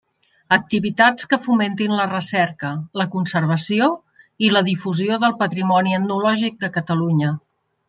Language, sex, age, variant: Catalan, female, 50-59, Central